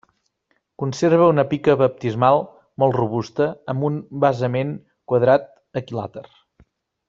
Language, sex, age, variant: Catalan, male, 30-39, Nord-Occidental